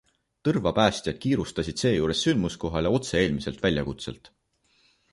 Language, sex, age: Estonian, male, 19-29